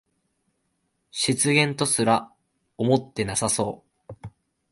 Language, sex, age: Japanese, male, 19-29